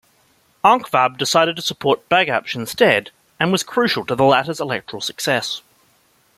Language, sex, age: English, male, 19-29